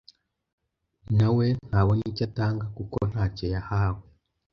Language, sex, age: Kinyarwanda, male, under 19